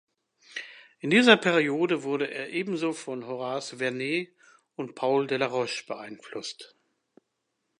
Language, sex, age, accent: German, male, 60-69, Deutschland Deutsch